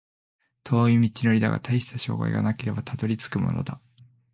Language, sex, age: Japanese, male, 19-29